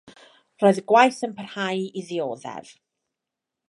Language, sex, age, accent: Welsh, female, 30-39, Y Deyrnas Unedig Cymraeg